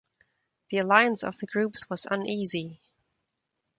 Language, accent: English, Canadian English; German English